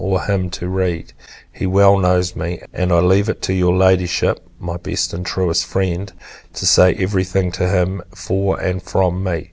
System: none